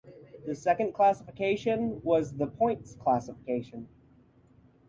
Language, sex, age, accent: English, male, 19-29, United States English